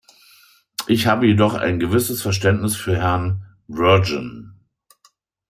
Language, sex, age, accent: German, male, 50-59, Deutschland Deutsch